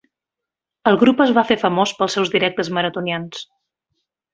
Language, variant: Catalan, Central